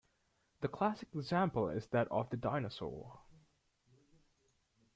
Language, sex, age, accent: English, male, 19-29, Australian English